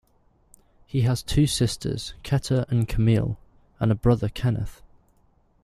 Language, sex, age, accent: English, male, 19-29, England English